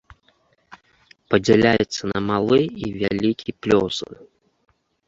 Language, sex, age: Belarusian, male, 30-39